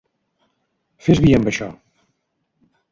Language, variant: Catalan, Central